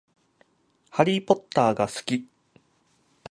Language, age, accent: Japanese, 30-39, 標準